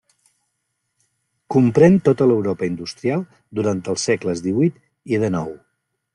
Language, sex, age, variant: Catalan, male, 50-59, Central